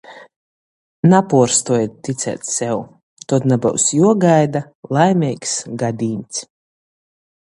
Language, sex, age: Latgalian, female, 30-39